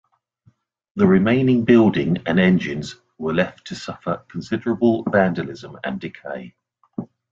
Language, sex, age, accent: English, male, 50-59, England English